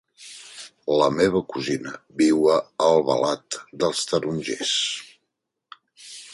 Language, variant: Catalan, Central